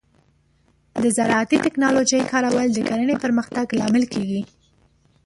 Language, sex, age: Pashto, female, 19-29